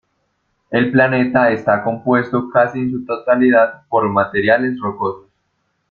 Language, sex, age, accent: Spanish, male, 19-29, Andino-Pacífico: Colombia, Perú, Ecuador, oeste de Bolivia y Venezuela andina